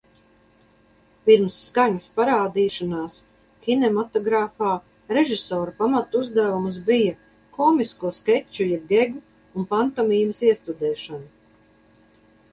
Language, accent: Latvian, Kurzeme